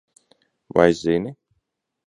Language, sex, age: Latvian, male, 30-39